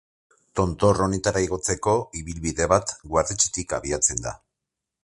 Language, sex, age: Basque, male, 50-59